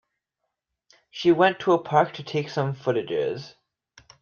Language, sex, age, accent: English, male, under 19, United States English